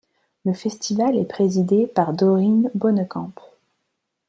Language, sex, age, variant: French, female, 19-29, Français de métropole